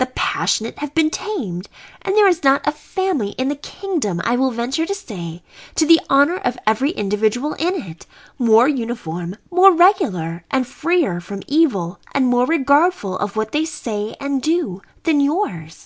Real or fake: real